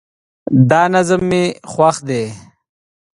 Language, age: Pashto, 19-29